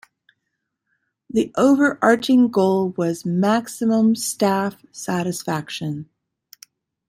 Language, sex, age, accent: English, female, 50-59, United States English